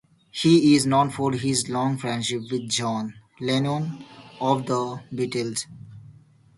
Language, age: English, under 19